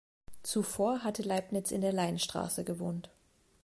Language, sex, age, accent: German, female, 30-39, Deutschland Deutsch